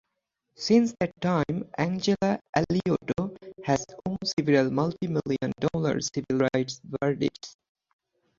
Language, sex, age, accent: English, male, 19-29, United States English